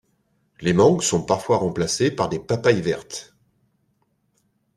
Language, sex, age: French, male, 40-49